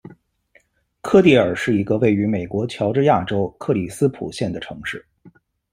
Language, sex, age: Chinese, male, 19-29